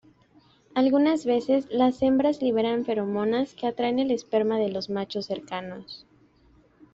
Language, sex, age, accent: Spanish, female, 19-29, México